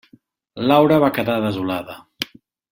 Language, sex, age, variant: Catalan, male, 50-59, Central